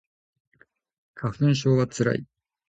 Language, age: Japanese, 50-59